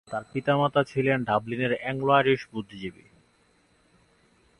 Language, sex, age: Bengali, male, 19-29